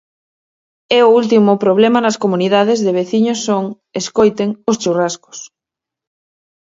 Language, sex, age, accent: Galician, female, 30-39, Normativo (estándar)